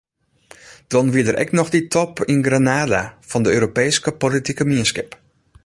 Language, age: Western Frisian, 40-49